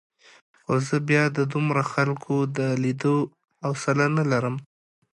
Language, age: Pashto, 19-29